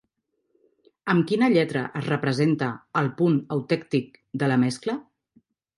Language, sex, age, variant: Catalan, female, 40-49, Central